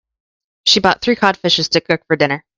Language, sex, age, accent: English, female, 19-29, United States English